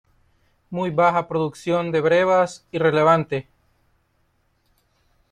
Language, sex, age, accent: Spanish, male, 19-29, América central